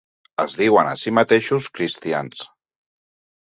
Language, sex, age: Catalan, male, 50-59